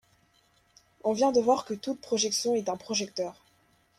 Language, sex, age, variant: French, female, under 19, Français de métropole